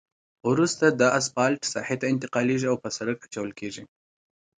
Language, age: Pashto, 19-29